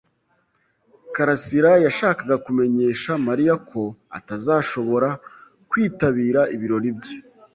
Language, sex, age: Kinyarwanda, male, 19-29